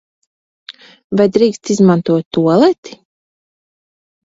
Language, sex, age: Latvian, female, 30-39